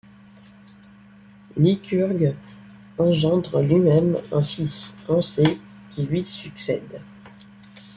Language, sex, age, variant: French, male, under 19, Français de métropole